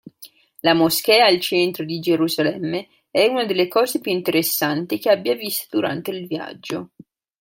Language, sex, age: Italian, female, 19-29